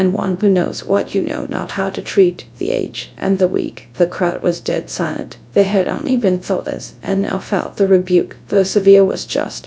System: TTS, GradTTS